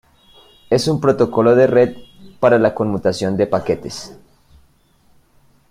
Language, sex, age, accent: Spanish, male, 19-29, Andino-Pacífico: Colombia, Perú, Ecuador, oeste de Bolivia y Venezuela andina